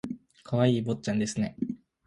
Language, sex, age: Japanese, male, under 19